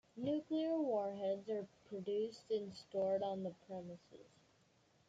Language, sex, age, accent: English, male, under 19, United States English